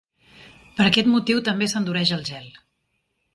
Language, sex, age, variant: Catalan, female, 40-49, Central